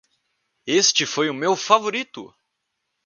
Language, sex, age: Portuguese, male, under 19